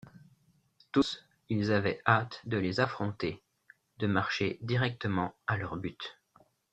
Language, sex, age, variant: French, male, 40-49, Français de métropole